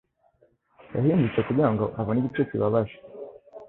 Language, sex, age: Kinyarwanda, male, under 19